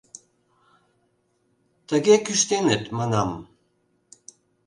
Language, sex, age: Mari, male, 50-59